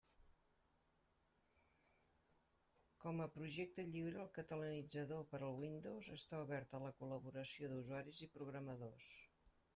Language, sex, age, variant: Catalan, female, 60-69, Central